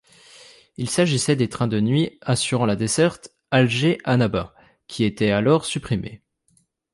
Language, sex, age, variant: French, male, 19-29, Français de métropole